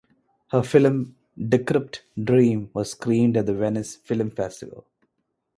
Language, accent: English, India and South Asia (India, Pakistan, Sri Lanka)